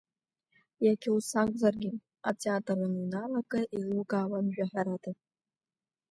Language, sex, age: Abkhazian, female, under 19